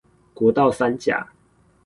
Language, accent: Chinese, 出生地：新北市